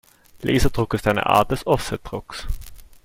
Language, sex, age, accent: German, male, 30-39, Österreichisches Deutsch